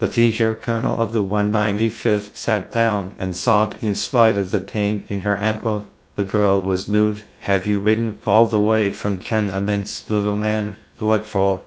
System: TTS, GlowTTS